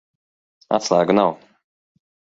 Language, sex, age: Latvian, male, 30-39